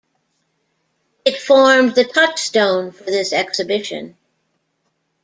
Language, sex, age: English, female, 60-69